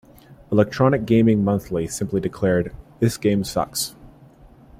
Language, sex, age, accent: English, male, 19-29, United States English